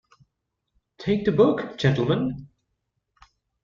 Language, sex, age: English, male, 19-29